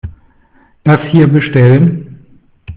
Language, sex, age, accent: German, male, 50-59, Deutschland Deutsch